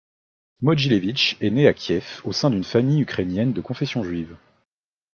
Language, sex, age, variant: French, male, 19-29, Français de métropole